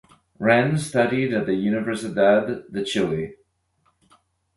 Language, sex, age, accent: English, male, 40-49, Canadian English